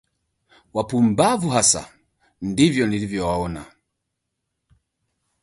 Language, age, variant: Swahili, 40-49, Kiswahili Sanifu (EA)